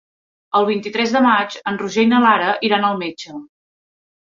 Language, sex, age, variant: Catalan, female, 30-39, Central